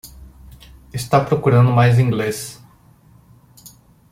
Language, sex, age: Portuguese, male, 40-49